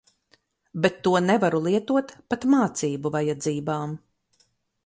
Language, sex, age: Latvian, female, 50-59